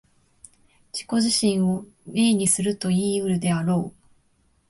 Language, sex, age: Japanese, female, 19-29